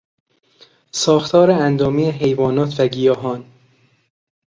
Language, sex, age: Persian, male, 30-39